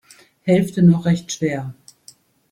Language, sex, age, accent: German, female, 50-59, Deutschland Deutsch